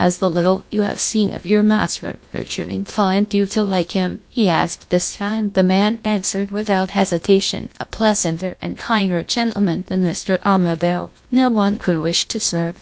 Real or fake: fake